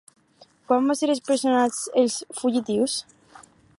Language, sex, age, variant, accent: Catalan, female, under 19, Alacantí, valencià